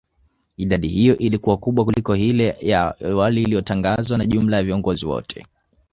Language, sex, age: Swahili, male, 19-29